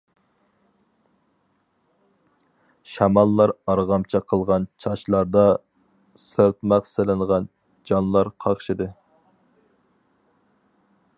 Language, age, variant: Uyghur, 30-39, ئۇيغۇر تىلى